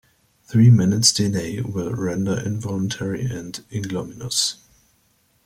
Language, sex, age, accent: English, male, 19-29, United States English